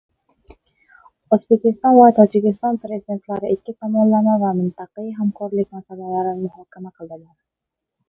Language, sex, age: Uzbek, female, 30-39